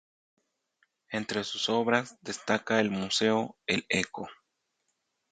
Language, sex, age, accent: Spanish, male, 40-49, México